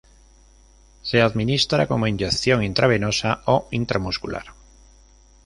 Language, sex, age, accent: Spanish, male, 50-59, España: Norte peninsular (Asturias, Castilla y León, Cantabria, País Vasco, Navarra, Aragón, La Rioja, Guadalajara, Cuenca)